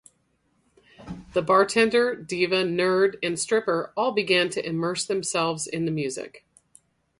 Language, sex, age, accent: English, female, 50-59, United States English